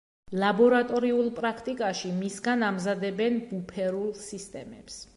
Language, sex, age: Georgian, female, 30-39